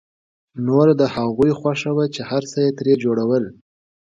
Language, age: Pashto, 19-29